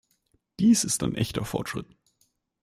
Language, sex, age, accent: German, male, 19-29, Deutschland Deutsch